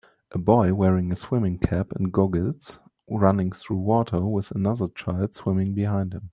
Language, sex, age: English, male, 30-39